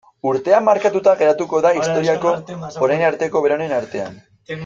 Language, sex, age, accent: Basque, male, 19-29, Mendebalekoa (Araba, Bizkaia, Gipuzkoako mendebaleko herri batzuk)